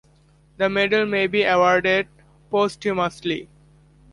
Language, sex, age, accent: English, male, under 19, United States English